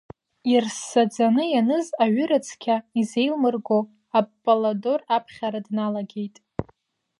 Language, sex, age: Abkhazian, female, 19-29